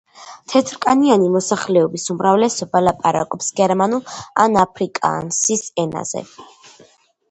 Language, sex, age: Georgian, female, under 19